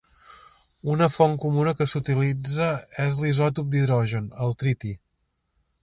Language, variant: Catalan, Central